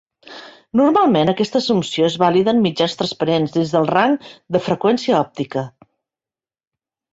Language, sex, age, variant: Catalan, female, 50-59, Central